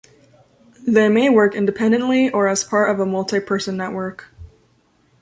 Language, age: English, 19-29